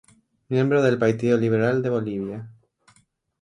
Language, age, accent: Spanish, 19-29, España: Islas Canarias